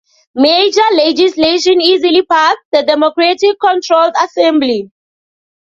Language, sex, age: English, female, 19-29